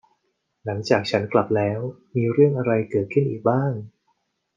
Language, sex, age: Thai, male, 40-49